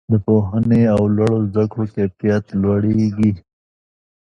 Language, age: Pashto, 40-49